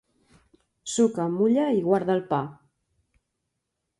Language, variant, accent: Catalan, Central, central